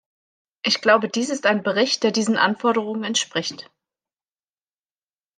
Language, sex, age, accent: German, female, 19-29, Deutschland Deutsch